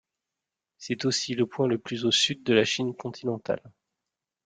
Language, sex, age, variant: French, male, 40-49, Français de métropole